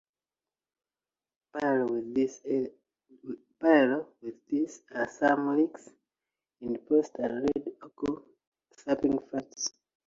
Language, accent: English, England English